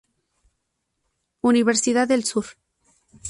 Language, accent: Spanish, México